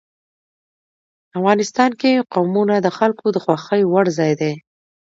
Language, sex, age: Pashto, female, 19-29